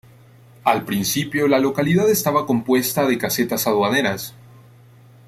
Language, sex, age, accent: Spanish, male, 19-29, América central